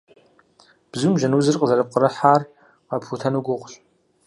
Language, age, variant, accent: Kabardian, 19-29, Адыгэбзэ (Къэбэрдей, Кирил, псоми зэдай), Джылэхъстэней (Gilahsteney)